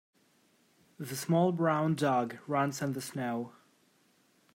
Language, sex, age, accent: English, male, under 19, United States English